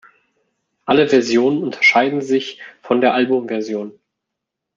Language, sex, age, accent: German, male, 19-29, Deutschland Deutsch